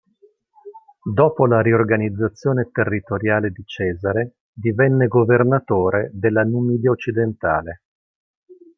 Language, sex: Italian, male